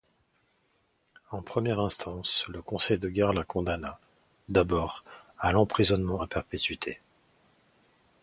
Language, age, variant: French, 40-49, Français de métropole